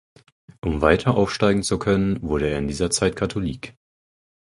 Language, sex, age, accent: German, male, 19-29, Deutschland Deutsch